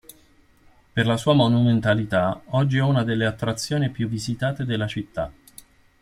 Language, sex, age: Italian, male, 50-59